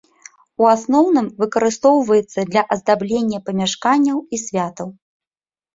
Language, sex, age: Belarusian, female, 30-39